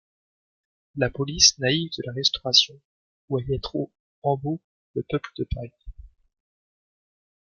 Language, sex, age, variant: French, male, 30-39, Français de métropole